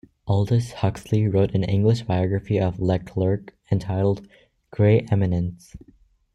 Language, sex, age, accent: English, male, under 19, United States English